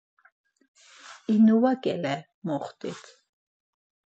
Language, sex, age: Laz, female, 50-59